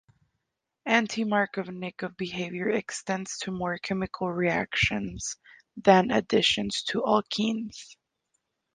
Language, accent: English, Canadian English